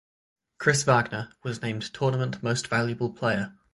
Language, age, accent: English, 19-29, England English; Northern English